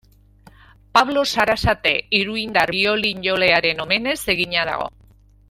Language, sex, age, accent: Basque, female, 50-59, Mendebalekoa (Araba, Bizkaia, Gipuzkoako mendebaleko herri batzuk)